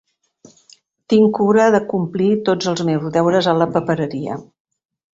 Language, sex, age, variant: Catalan, female, 50-59, Central